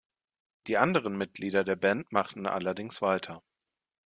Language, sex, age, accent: German, male, 30-39, Deutschland Deutsch